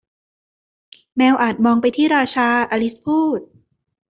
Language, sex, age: Thai, female, 19-29